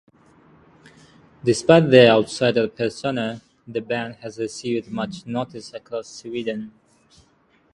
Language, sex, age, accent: English, male, 19-29, United States English; England English